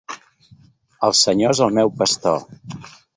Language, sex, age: Catalan, male, 19-29